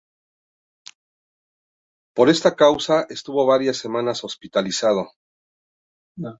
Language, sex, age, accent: Spanish, male, 40-49, México